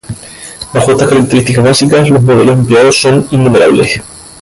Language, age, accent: Spanish, 19-29, España: Islas Canarias